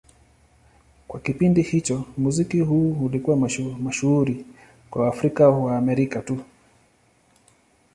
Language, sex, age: Swahili, male, 30-39